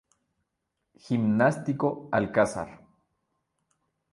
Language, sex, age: Spanish, male, 40-49